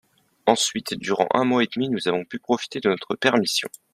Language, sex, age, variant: French, male, under 19, Français de métropole